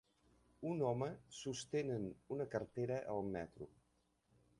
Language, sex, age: Catalan, male, 50-59